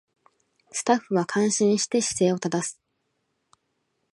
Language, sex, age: Japanese, female, 19-29